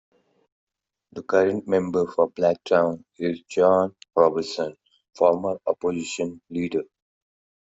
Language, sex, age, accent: English, male, 30-39, India and South Asia (India, Pakistan, Sri Lanka)